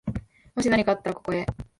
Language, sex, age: Japanese, female, 19-29